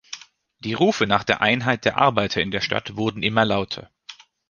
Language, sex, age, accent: German, male, 30-39, Deutschland Deutsch